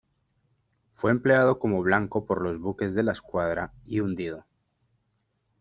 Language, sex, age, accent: Spanish, male, 30-39, Caribe: Cuba, Venezuela, Puerto Rico, República Dominicana, Panamá, Colombia caribeña, México caribeño, Costa del golfo de México